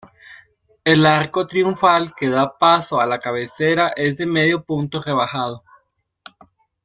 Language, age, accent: Spanish, 19-29, América central